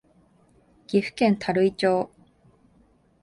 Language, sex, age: Japanese, female, 19-29